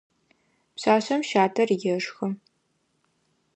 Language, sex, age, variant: Adyghe, female, 19-29, Адыгабзэ (Кирил, пстэумэ зэдыряе)